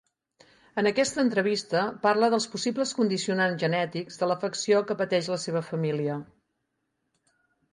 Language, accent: Catalan, Girona